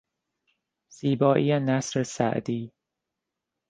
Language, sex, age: Persian, male, 30-39